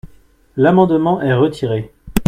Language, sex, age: French, male, 30-39